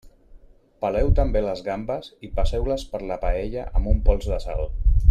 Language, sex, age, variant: Catalan, male, 40-49, Central